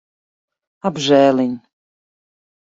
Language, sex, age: Latvian, female, 40-49